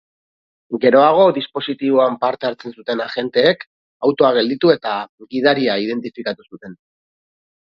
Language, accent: Basque, Erdialdekoa edo Nafarra (Gipuzkoa, Nafarroa)